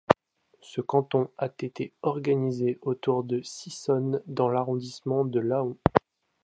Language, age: French, 19-29